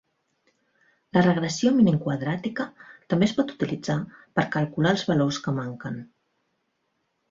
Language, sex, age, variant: Catalan, female, 40-49, Central